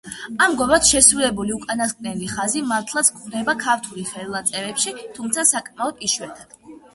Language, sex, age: Georgian, female, 90+